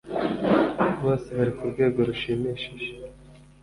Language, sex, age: Kinyarwanda, male, 19-29